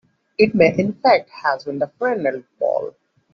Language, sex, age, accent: English, male, 30-39, India and South Asia (India, Pakistan, Sri Lanka)